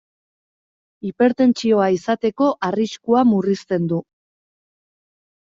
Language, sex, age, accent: Basque, female, 19-29, Erdialdekoa edo Nafarra (Gipuzkoa, Nafarroa)